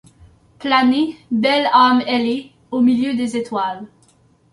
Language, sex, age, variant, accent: French, female, 19-29, Français d'Amérique du Nord, Français du Canada